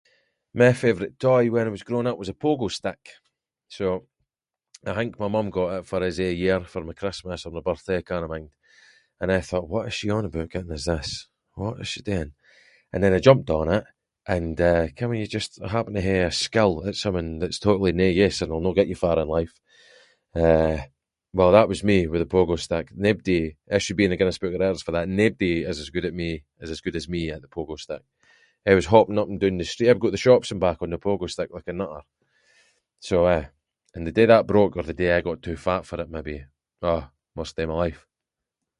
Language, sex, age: Scots, male, 30-39